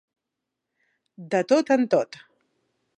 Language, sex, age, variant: Catalan, female, 40-49, Central